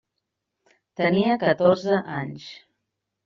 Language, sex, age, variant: Catalan, female, 30-39, Central